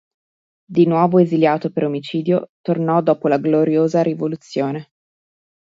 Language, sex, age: Italian, female, 30-39